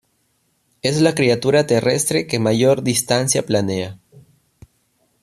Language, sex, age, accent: Spanish, male, 19-29, Andino-Pacífico: Colombia, Perú, Ecuador, oeste de Bolivia y Venezuela andina